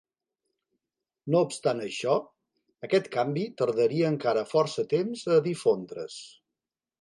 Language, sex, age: Catalan, male, 50-59